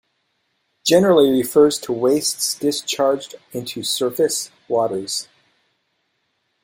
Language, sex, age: English, male, 50-59